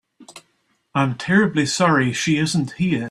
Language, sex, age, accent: English, male, 60-69, New Zealand English